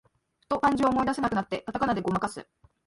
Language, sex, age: Japanese, female, under 19